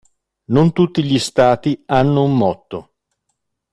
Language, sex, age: Italian, male, 50-59